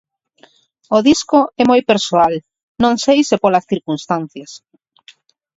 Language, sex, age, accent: Galician, female, 40-49, Normativo (estándar)